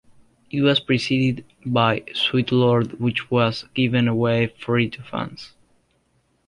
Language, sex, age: English, male, under 19